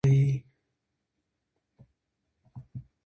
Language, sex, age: Pashto, female, 30-39